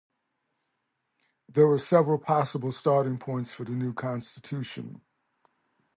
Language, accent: English, United States English